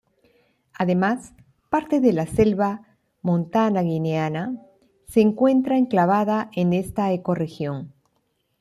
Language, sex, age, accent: Spanish, female, 60-69, Andino-Pacífico: Colombia, Perú, Ecuador, oeste de Bolivia y Venezuela andina